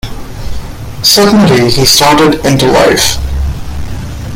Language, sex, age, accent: English, male, 19-29, India and South Asia (India, Pakistan, Sri Lanka)